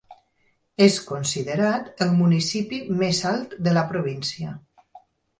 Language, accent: Catalan, valencià